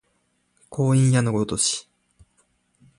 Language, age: Japanese, 19-29